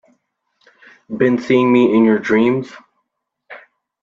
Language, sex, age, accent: English, male, under 19, United States English